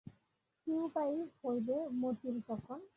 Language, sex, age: Bengali, female, 19-29